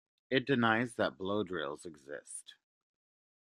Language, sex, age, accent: English, male, 30-39, United States English